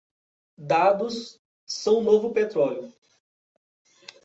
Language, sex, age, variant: Portuguese, male, 30-39, Portuguese (Brasil)